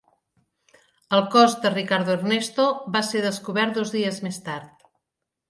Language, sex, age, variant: Catalan, female, 50-59, Central